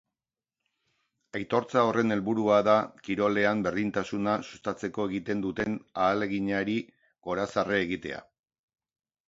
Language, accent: Basque, Erdialdekoa edo Nafarra (Gipuzkoa, Nafarroa)